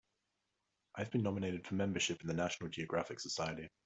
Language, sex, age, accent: English, male, 30-39, Australian English